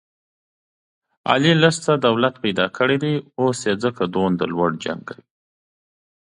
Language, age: Pashto, 30-39